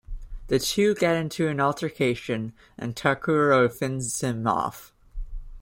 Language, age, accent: English, 19-29, United States English